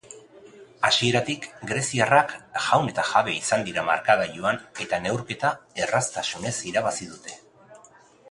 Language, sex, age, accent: Basque, male, 40-49, Mendebalekoa (Araba, Bizkaia, Gipuzkoako mendebaleko herri batzuk)